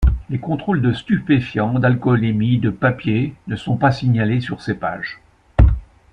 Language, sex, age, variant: French, male, 60-69, Français de métropole